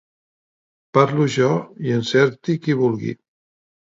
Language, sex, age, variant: Catalan, male, 40-49, Central